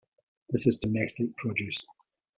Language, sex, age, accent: English, male, 50-59, Scottish English